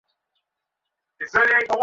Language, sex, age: Bengali, male, 19-29